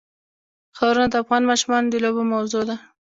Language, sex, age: Pashto, female, 19-29